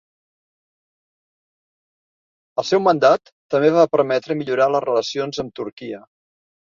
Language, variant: Catalan, Central